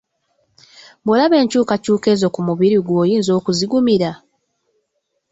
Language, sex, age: Ganda, female, 19-29